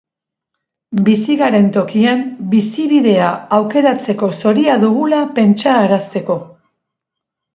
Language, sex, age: Basque, female, 60-69